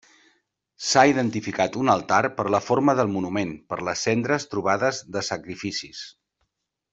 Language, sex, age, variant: Catalan, male, 50-59, Central